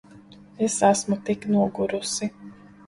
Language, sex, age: Latvian, female, 30-39